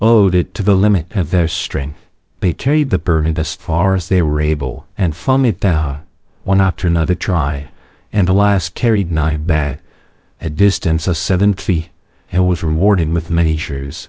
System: TTS, VITS